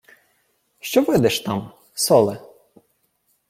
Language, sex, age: Ukrainian, male, 19-29